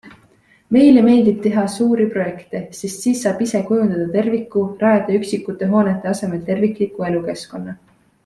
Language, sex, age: Estonian, female, 19-29